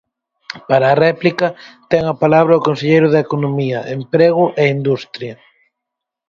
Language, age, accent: Galician, 19-29, Oriental (común en zona oriental)